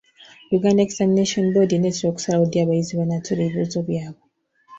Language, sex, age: Ganda, female, 19-29